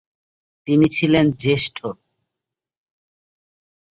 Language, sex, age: Bengali, male, 30-39